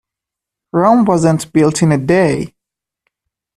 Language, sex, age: English, male, 19-29